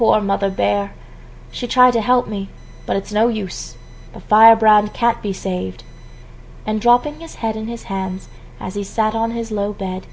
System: none